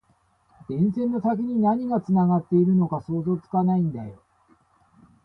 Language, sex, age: Japanese, male, 40-49